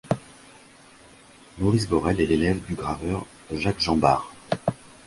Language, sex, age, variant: French, male, 50-59, Français de métropole